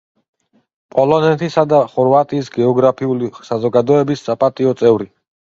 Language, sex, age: Georgian, male, 30-39